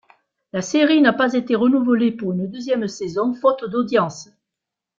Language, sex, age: French, female, 60-69